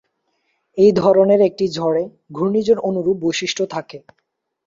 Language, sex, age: Bengali, male, under 19